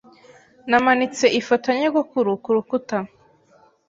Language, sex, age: Kinyarwanda, female, 19-29